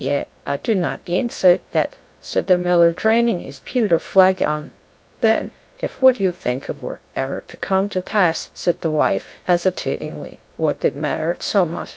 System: TTS, GlowTTS